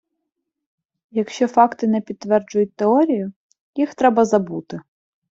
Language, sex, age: Ukrainian, female, 19-29